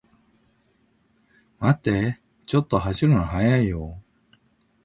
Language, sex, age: Japanese, male, 60-69